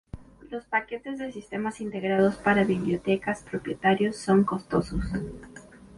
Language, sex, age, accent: Spanish, female, under 19, Andino-Pacífico: Colombia, Perú, Ecuador, oeste de Bolivia y Venezuela andina